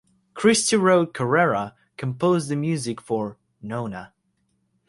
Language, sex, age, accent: English, male, under 19, United States English; England English